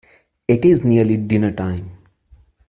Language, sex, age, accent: English, male, 30-39, India and South Asia (India, Pakistan, Sri Lanka)